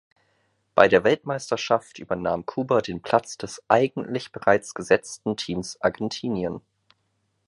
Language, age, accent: German, 19-29, Deutschland Deutsch